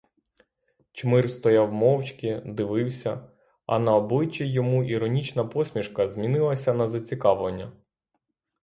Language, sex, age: Ukrainian, male, 30-39